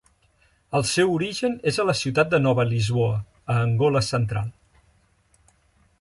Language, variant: Catalan, Central